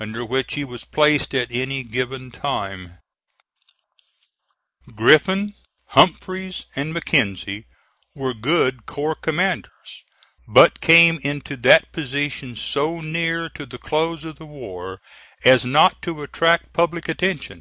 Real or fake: real